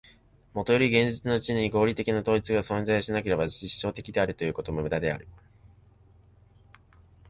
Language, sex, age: Japanese, male, 19-29